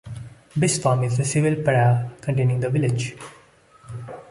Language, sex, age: English, male, 19-29